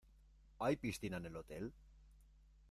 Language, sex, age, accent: Spanish, male, 40-49, España: Norte peninsular (Asturias, Castilla y León, Cantabria, País Vasco, Navarra, Aragón, La Rioja, Guadalajara, Cuenca)